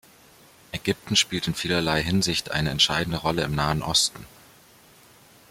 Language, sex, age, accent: German, male, 19-29, Deutschland Deutsch